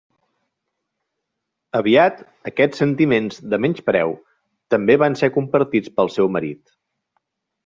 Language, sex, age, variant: Catalan, male, 30-39, Nord-Occidental